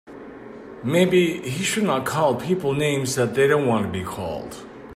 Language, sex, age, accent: English, male, 40-49, United States English